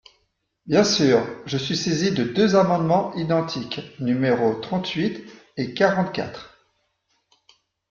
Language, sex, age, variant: French, male, 40-49, Français de métropole